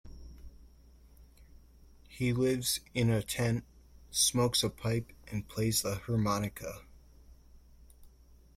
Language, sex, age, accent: English, male, 30-39, United States English